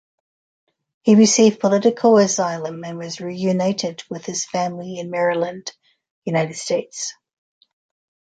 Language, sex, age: English, female, 60-69